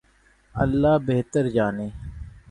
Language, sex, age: Urdu, male, 19-29